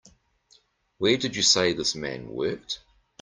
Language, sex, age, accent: English, male, 40-49, New Zealand English